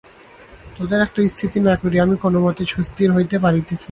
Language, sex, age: Bengali, male, 19-29